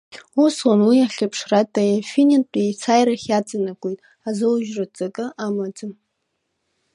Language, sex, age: Abkhazian, female, under 19